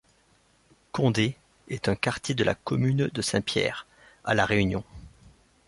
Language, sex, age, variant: French, male, 19-29, Français de métropole